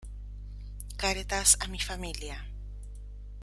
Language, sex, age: Spanish, female, 19-29